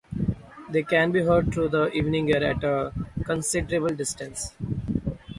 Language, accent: English, India and South Asia (India, Pakistan, Sri Lanka)